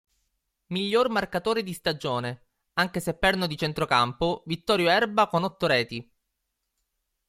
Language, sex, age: Italian, male, 19-29